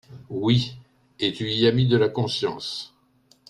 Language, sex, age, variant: French, male, 60-69, Français de métropole